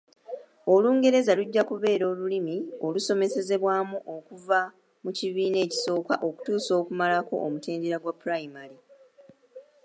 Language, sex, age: Ganda, female, 30-39